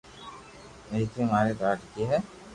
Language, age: Loarki, 40-49